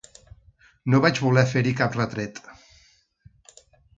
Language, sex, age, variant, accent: Catalan, male, 50-59, Central, central